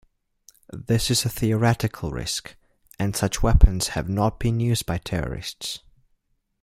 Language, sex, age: English, male, 19-29